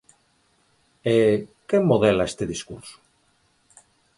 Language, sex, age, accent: Galician, male, 50-59, Oriental (común en zona oriental)